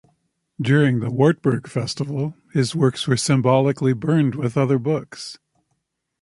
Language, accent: English, Canadian English